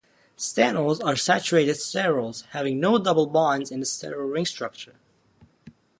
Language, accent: English, United States English